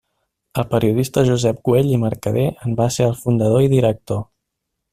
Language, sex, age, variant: Catalan, male, 30-39, Central